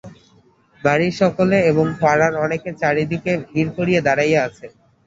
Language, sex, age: Bengali, male, under 19